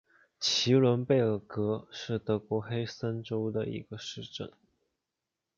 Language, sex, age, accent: Chinese, male, 19-29, 出生地：江西省